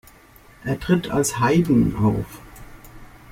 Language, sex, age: German, female, 60-69